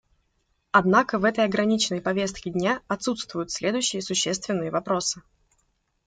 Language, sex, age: Russian, female, 19-29